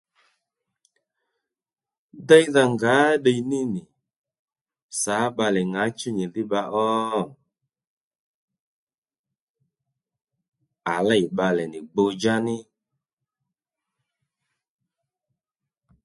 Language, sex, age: Lendu, male, 30-39